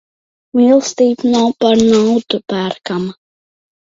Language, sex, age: Latvian, female, 30-39